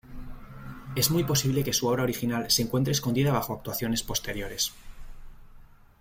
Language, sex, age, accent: Spanish, male, 19-29, España: Norte peninsular (Asturias, Castilla y León, Cantabria, País Vasco, Navarra, Aragón, La Rioja, Guadalajara, Cuenca)